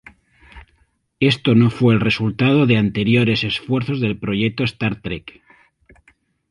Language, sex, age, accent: Spanish, male, 40-49, España: Sur peninsular (Andalucia, Extremadura, Murcia)